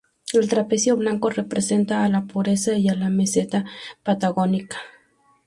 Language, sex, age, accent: Spanish, female, 19-29, México